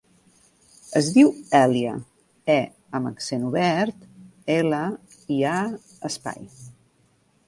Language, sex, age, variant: Catalan, female, 40-49, Central